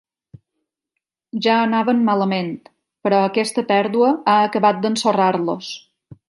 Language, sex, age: Catalan, female, 40-49